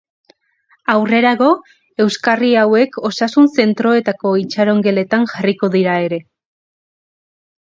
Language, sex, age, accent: Basque, female, 19-29, Erdialdekoa edo Nafarra (Gipuzkoa, Nafarroa)